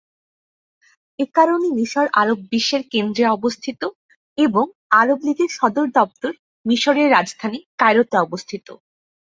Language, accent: Bengali, প্রমিত বাংলা